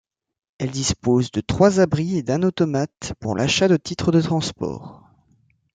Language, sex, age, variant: French, male, 19-29, Français de métropole